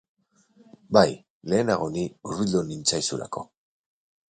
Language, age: Basque, 40-49